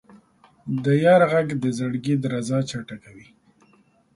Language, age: Pashto, 40-49